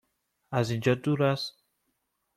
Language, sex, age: Persian, male, 19-29